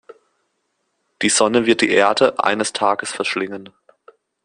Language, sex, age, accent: German, male, 19-29, Deutschland Deutsch